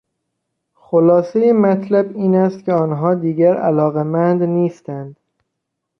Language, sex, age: Persian, male, 19-29